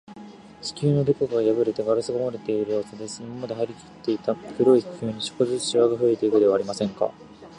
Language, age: Japanese, 19-29